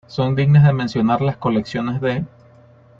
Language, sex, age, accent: Spanish, male, 30-39, Andino-Pacífico: Colombia, Perú, Ecuador, oeste de Bolivia y Venezuela andina